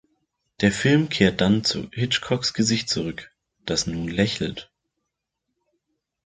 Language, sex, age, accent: German, male, 19-29, Deutschland Deutsch